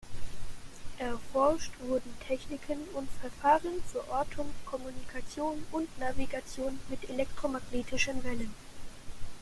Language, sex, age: German, male, under 19